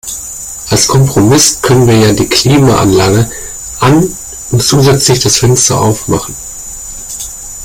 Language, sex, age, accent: German, male, 40-49, Deutschland Deutsch